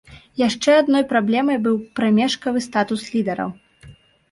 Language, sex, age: Belarusian, female, 19-29